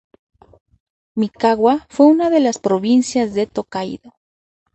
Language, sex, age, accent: Spanish, female, 30-39, México